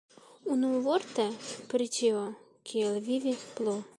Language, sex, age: Esperanto, female, 19-29